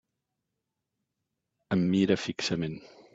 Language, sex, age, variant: Catalan, male, 50-59, Central